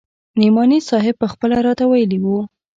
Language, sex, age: Pashto, female, under 19